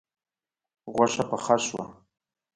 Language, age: Pashto, 19-29